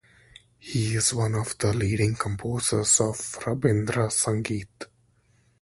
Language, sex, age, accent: English, male, 19-29, India and South Asia (India, Pakistan, Sri Lanka)